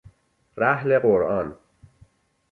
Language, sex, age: Persian, male, 30-39